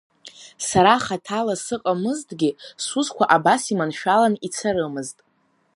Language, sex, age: Abkhazian, female, under 19